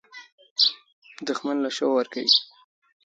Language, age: Pashto, 19-29